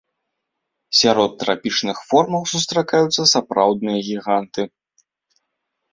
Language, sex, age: Belarusian, male, under 19